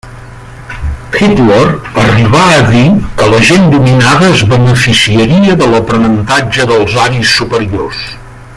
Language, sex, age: Catalan, male, 60-69